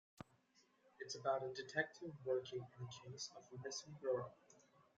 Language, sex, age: English, male, 19-29